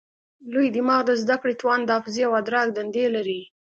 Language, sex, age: Pashto, female, 19-29